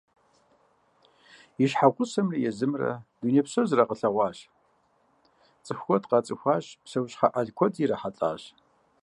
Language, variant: Kabardian, Адыгэбзэ (Къэбэрдей, Кирил, псоми зэдай)